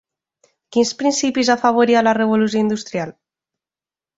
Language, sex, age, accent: Catalan, female, 19-29, valencià